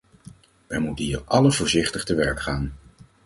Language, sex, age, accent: Dutch, male, 40-49, Nederlands Nederlands